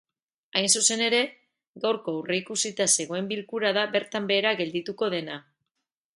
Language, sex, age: Basque, female, 40-49